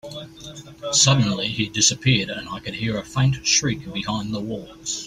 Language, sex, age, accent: English, male, 50-59, Australian English